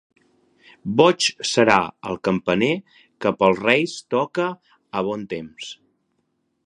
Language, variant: Catalan, Nord-Occidental